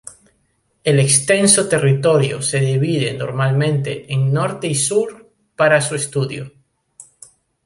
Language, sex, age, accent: Spanish, male, 40-49, Andino-Pacífico: Colombia, Perú, Ecuador, oeste de Bolivia y Venezuela andina